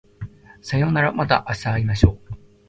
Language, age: Japanese, 19-29